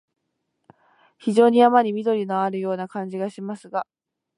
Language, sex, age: Japanese, female, 19-29